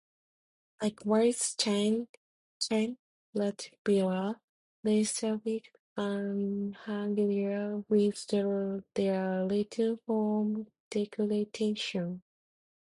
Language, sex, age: English, female, 19-29